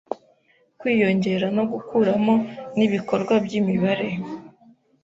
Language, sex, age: Kinyarwanda, female, 19-29